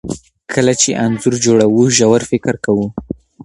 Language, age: Pashto, under 19